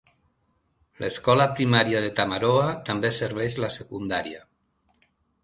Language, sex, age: Catalan, male, 50-59